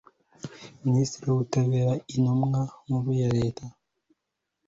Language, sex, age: Kinyarwanda, male, 19-29